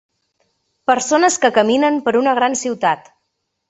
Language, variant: Catalan, Central